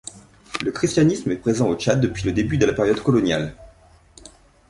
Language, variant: French, Français de métropole